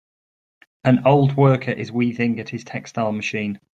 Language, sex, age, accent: English, male, 40-49, England English